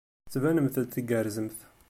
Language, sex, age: Kabyle, male, 30-39